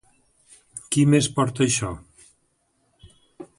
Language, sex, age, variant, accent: Catalan, male, 60-69, Valencià central, valencià